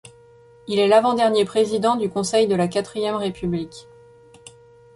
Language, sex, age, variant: French, female, 30-39, Français de métropole